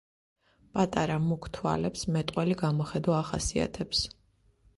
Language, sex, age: Georgian, female, 30-39